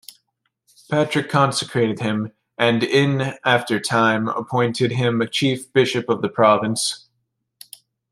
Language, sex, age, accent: English, male, 19-29, United States English